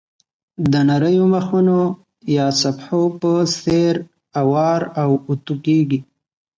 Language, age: Pashto, 19-29